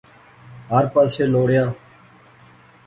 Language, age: Pahari-Potwari, 30-39